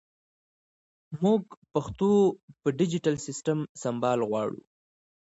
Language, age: Pashto, 19-29